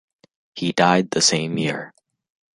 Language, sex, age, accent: English, female, under 19, United States English